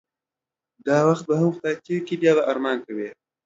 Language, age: Pashto, under 19